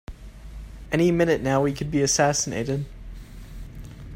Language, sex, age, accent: English, female, 19-29, United States English